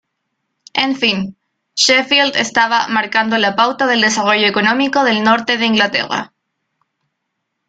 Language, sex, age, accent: Spanish, female, 19-29, Chileno: Chile, Cuyo